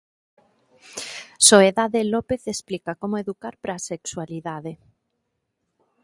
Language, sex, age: Galician, female, 40-49